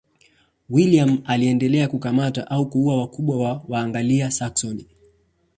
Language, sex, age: Swahili, male, 19-29